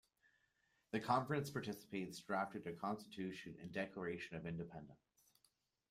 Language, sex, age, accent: English, male, 19-29, Canadian English